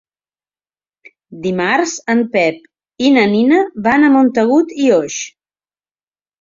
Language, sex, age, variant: Catalan, female, 50-59, Central